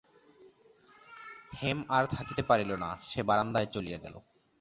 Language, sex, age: Bengali, male, 30-39